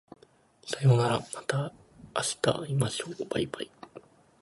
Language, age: Japanese, 19-29